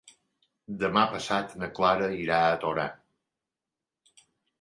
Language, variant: Catalan, Balear